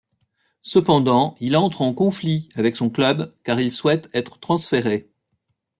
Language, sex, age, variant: French, male, 50-59, Français de métropole